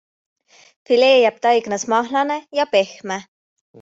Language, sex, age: Estonian, female, 19-29